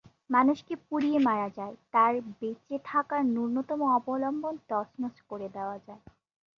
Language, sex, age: Bengali, female, 19-29